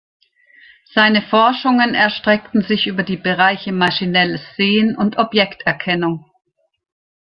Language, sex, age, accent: German, female, 60-69, Deutschland Deutsch